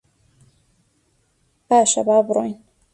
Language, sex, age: Central Kurdish, female, 19-29